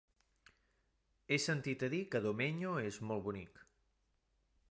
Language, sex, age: Catalan, male, 30-39